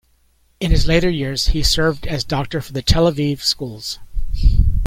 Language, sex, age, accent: English, male, 60-69, United States English